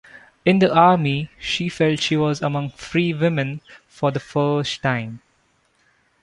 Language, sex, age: English, male, 19-29